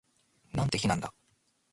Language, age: Japanese, 19-29